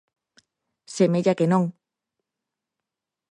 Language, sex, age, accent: Galician, female, 19-29, Oriental (común en zona oriental)